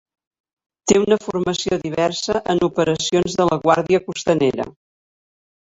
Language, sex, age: Catalan, female, 60-69